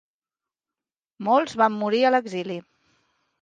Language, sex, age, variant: Catalan, female, 50-59, Central